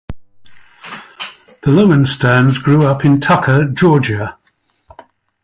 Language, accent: English, England English